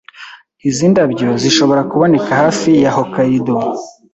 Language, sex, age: Kinyarwanda, male, 19-29